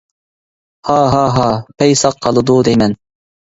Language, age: Uyghur, 19-29